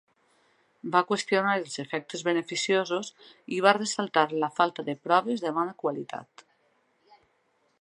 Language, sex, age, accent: Catalan, female, 40-49, valencià